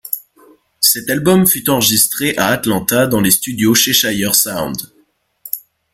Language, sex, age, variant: French, male, 19-29, Français de métropole